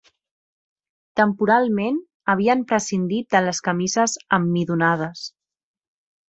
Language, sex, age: Catalan, female, 30-39